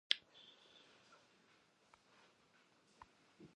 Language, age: Pashto, 30-39